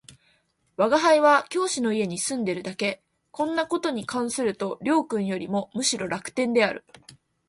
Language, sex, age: Japanese, female, 19-29